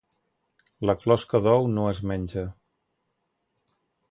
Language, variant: Catalan, Central